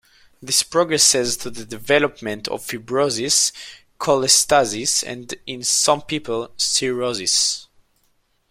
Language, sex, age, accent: English, male, under 19, United States English